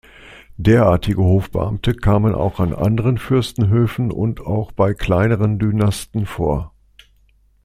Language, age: German, 60-69